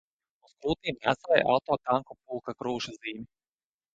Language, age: Latvian, 30-39